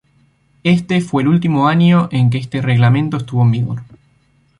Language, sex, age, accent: Spanish, male, 19-29, Rioplatense: Argentina, Uruguay, este de Bolivia, Paraguay